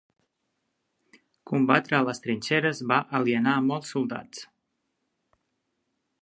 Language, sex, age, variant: Catalan, male, 30-39, Nord-Occidental